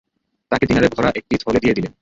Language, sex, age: Bengali, male, 19-29